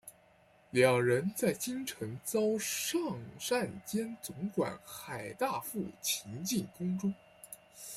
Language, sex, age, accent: Chinese, male, 19-29, 出生地：上海市